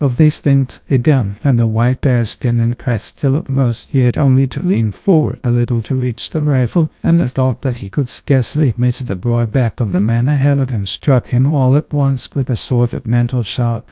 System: TTS, GlowTTS